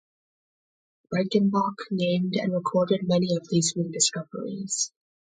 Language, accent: English, Canadian English